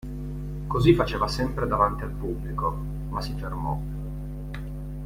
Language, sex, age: Italian, male, 30-39